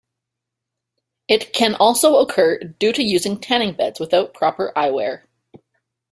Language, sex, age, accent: English, female, 19-29, Canadian English